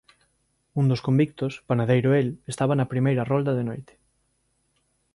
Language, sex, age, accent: Galician, male, 30-39, Normativo (estándar)